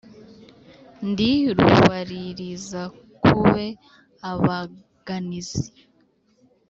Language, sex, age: Kinyarwanda, female, under 19